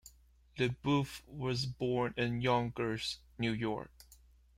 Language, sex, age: English, male, 30-39